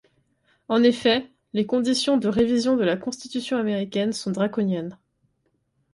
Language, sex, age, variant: French, female, 19-29, Français de métropole